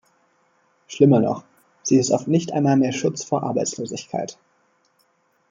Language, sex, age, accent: German, male, 19-29, Deutschland Deutsch